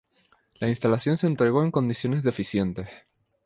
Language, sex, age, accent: Spanish, male, 19-29, España: Islas Canarias